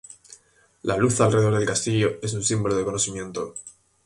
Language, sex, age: Spanish, male, 19-29